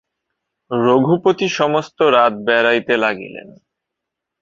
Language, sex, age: Bengali, male, 19-29